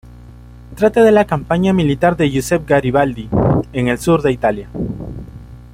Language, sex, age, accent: Spanish, male, 19-29, Andino-Pacífico: Colombia, Perú, Ecuador, oeste de Bolivia y Venezuela andina